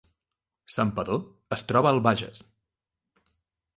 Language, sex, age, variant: Catalan, male, 30-39, Central